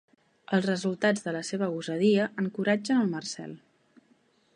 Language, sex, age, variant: Catalan, female, 19-29, Central